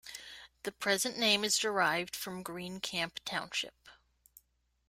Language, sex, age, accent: English, female, 30-39, United States English